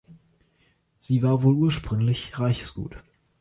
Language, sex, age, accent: German, male, under 19, Deutschland Deutsch